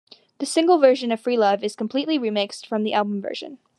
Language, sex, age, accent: English, female, under 19, United States English